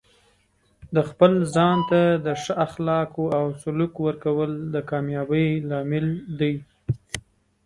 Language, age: Pashto, 30-39